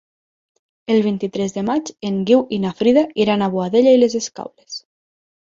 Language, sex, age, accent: Catalan, female, 19-29, Lleidatà